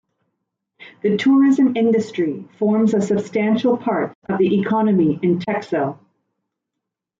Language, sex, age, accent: English, female, 40-49, Canadian English